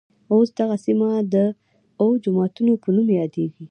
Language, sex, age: Pashto, female, 19-29